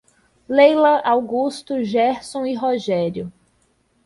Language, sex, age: Portuguese, female, 30-39